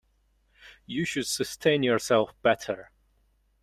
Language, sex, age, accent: English, male, 30-39, United States English